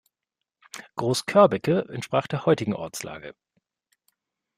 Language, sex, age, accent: German, male, 40-49, Deutschland Deutsch